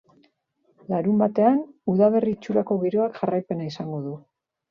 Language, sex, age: Basque, female, 40-49